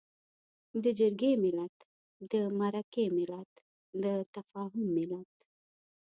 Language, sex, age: Pashto, female, 30-39